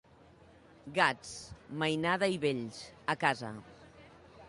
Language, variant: Catalan, Central